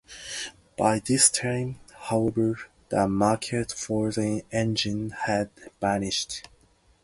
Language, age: English, 19-29